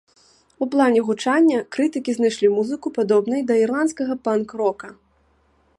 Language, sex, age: Belarusian, female, 19-29